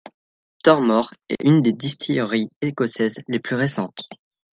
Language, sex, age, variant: French, male, under 19, Français de métropole